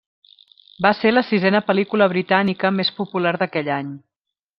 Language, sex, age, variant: Catalan, female, 40-49, Central